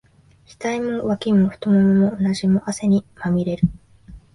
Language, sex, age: Japanese, female, 19-29